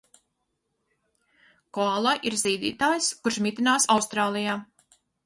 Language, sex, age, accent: Latvian, female, 50-59, Latgaliešu